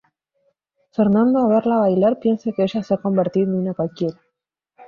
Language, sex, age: Spanish, female, 19-29